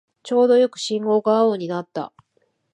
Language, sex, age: Japanese, female, 40-49